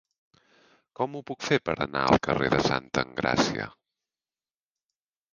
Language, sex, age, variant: Catalan, male, 30-39, Central